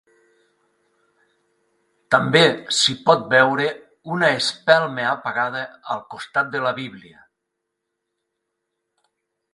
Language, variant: Catalan, Nord-Occidental